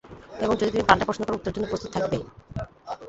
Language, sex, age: Bengali, female, 30-39